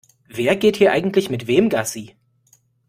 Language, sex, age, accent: German, male, 19-29, Deutschland Deutsch